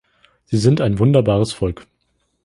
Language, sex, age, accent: German, male, 19-29, Deutschland Deutsch